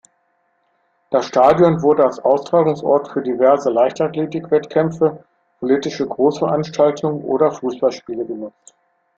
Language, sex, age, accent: German, male, 50-59, Deutschland Deutsch